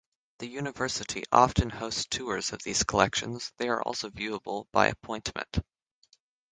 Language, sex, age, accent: English, male, under 19, United States English; Canadian English